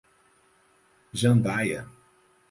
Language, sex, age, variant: Portuguese, male, 30-39, Portuguese (Brasil)